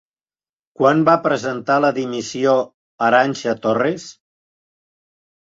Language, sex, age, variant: Catalan, male, 70-79, Central